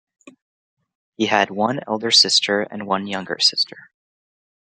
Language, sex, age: English, male, 19-29